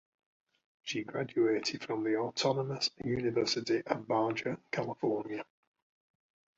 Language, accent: English, England English